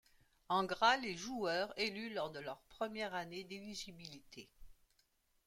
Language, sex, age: French, female, 50-59